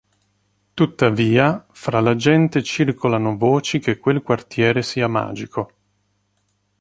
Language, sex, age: Italian, male, 30-39